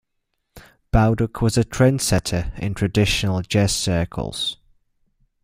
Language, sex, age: English, male, 19-29